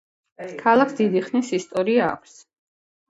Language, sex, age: Georgian, female, 50-59